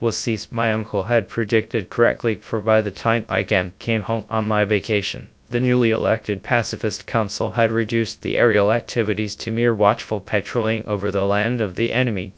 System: TTS, GradTTS